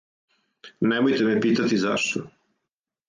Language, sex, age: Serbian, male, 50-59